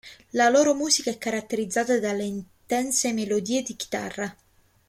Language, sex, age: Italian, female, 19-29